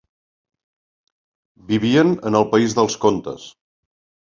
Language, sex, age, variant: Catalan, male, 50-59, Central